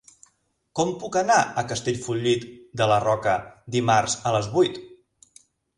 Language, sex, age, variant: Catalan, male, 40-49, Central